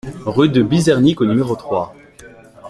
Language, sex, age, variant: French, male, 19-29, Français de métropole